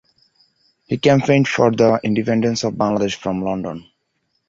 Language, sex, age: English, male, 19-29